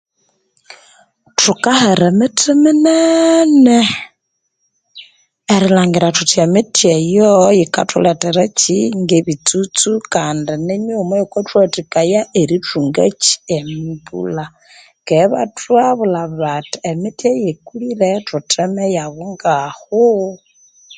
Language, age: Konzo, 19-29